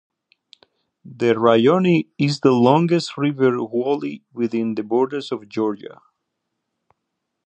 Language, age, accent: English, 30-39, United States English